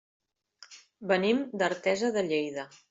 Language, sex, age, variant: Catalan, female, 50-59, Central